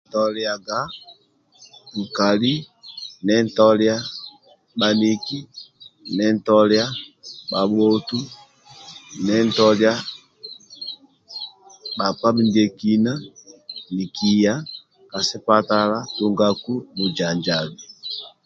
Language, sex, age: Amba (Uganda), male, 50-59